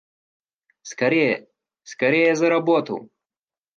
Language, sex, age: Russian, male, 19-29